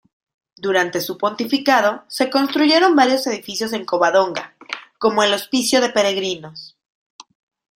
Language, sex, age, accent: Spanish, female, 30-39, México